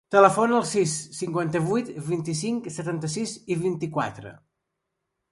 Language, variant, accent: Catalan, Central, central